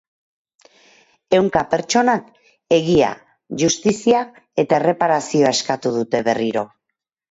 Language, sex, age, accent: Basque, female, 50-59, Mendebalekoa (Araba, Bizkaia, Gipuzkoako mendebaleko herri batzuk)